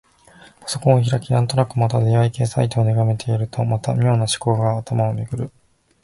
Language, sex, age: Japanese, male, under 19